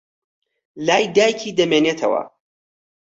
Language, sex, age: Central Kurdish, male, 30-39